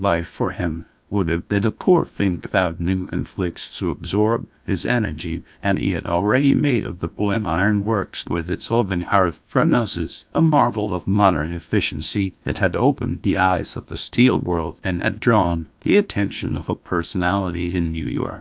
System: TTS, GlowTTS